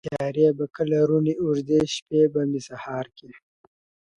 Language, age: Pashto, 19-29